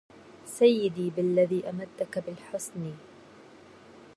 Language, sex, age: Arabic, female, 19-29